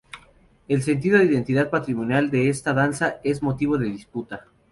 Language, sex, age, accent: Spanish, male, 19-29, México